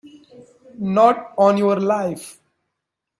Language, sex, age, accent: English, male, 19-29, India and South Asia (India, Pakistan, Sri Lanka)